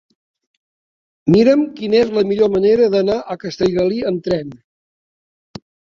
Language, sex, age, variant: Catalan, male, 60-69, Septentrional